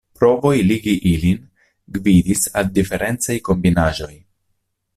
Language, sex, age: Esperanto, male, 30-39